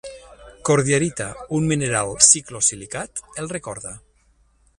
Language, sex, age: Catalan, male, 40-49